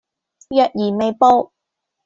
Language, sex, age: Cantonese, female, 19-29